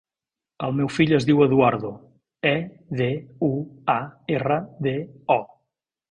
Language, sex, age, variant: Catalan, male, 50-59, Central